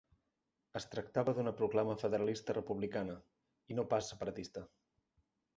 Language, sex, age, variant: Catalan, male, 30-39, Central